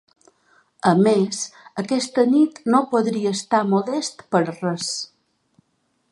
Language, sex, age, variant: Catalan, female, 50-59, Balear